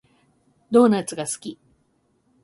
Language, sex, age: Japanese, female, 50-59